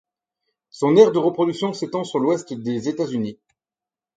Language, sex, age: French, male, 30-39